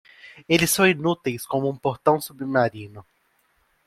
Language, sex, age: Portuguese, male, 19-29